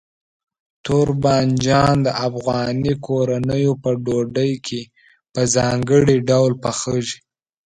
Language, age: Pashto, under 19